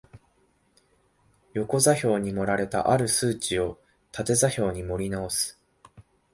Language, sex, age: Japanese, male, 19-29